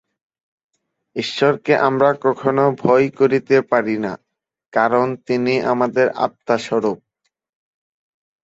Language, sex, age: Bengali, male, 19-29